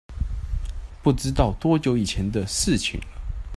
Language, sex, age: Chinese, male, 19-29